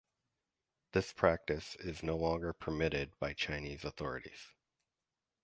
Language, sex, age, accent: English, male, 40-49, United States English